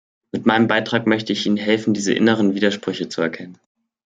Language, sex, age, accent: German, male, 19-29, Deutschland Deutsch